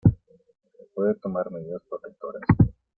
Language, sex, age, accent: Spanish, male, 50-59, América central